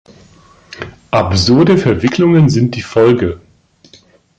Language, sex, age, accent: German, male, 50-59, Deutschland Deutsch